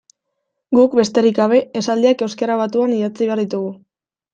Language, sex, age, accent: Basque, female, 19-29, Mendebalekoa (Araba, Bizkaia, Gipuzkoako mendebaleko herri batzuk)